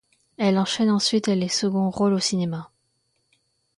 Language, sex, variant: French, female, Français de métropole